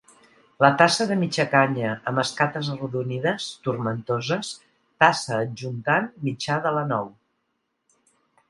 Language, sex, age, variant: Catalan, female, 60-69, Central